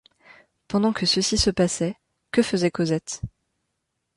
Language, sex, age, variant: French, female, 30-39, Français de métropole